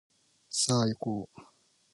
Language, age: Japanese, 19-29